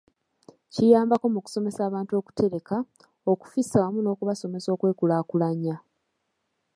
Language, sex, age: Ganda, female, 19-29